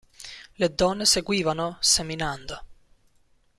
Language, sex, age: Italian, male, 19-29